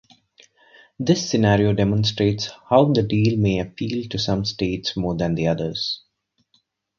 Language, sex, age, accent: English, male, 30-39, India and South Asia (India, Pakistan, Sri Lanka)